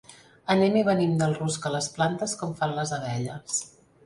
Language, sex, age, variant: Catalan, female, 50-59, Central